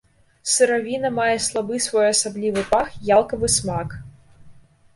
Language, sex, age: Belarusian, female, 19-29